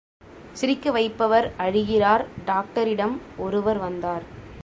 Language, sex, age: Tamil, female, 19-29